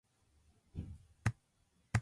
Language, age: Japanese, 19-29